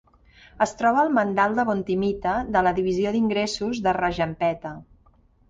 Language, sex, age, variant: Catalan, female, 50-59, Central